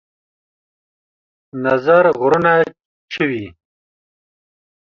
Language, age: Pashto, 40-49